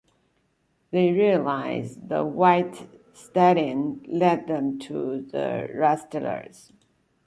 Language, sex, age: English, female, 50-59